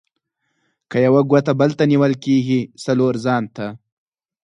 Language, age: Pashto, 19-29